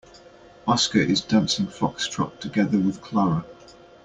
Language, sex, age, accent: English, male, 30-39, England English